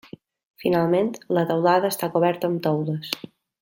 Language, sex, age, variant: Catalan, female, 19-29, Balear